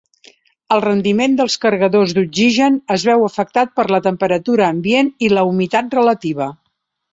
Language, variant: Catalan, Central